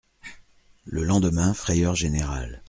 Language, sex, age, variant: French, male, 40-49, Français de métropole